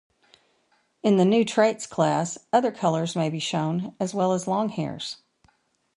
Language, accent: English, United States English